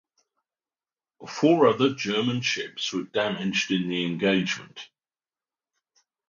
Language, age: English, 60-69